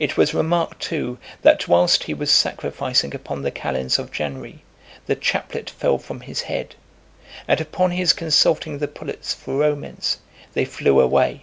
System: none